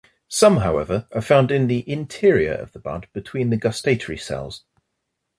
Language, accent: English, England English